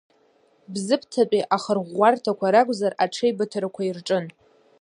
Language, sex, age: Abkhazian, female, under 19